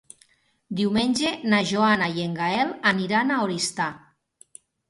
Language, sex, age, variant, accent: Catalan, female, 40-49, Nord-Occidental, nord-occidental